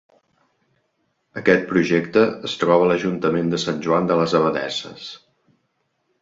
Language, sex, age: Catalan, male, 40-49